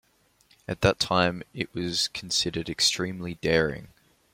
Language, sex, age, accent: English, male, 19-29, Australian English